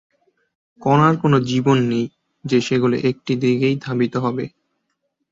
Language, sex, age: Bengali, male, 19-29